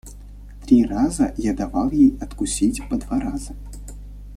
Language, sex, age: Russian, male, 19-29